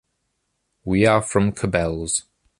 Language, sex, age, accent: English, male, under 19, England English